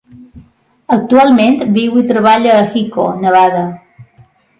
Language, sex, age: Catalan, female, 50-59